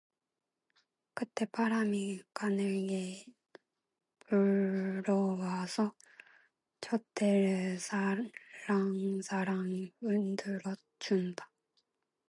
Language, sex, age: Korean, female, 19-29